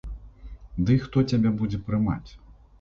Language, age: Belarusian, 30-39